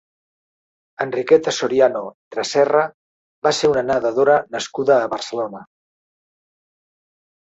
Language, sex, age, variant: Catalan, male, 60-69, Central